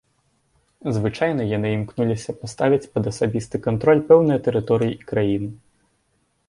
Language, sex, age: Belarusian, male, under 19